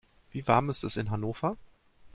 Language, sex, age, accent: German, male, 30-39, Deutschland Deutsch